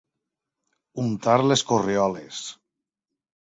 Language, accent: Catalan, valencià